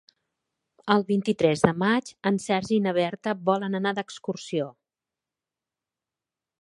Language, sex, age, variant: Catalan, female, 40-49, Central